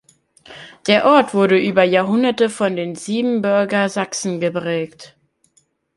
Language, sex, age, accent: German, male, under 19, Deutschland Deutsch